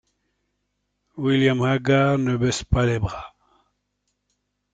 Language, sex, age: French, male, 60-69